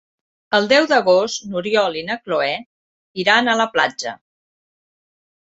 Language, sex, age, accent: Catalan, female, 50-59, Català central